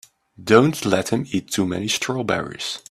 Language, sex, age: English, male, 30-39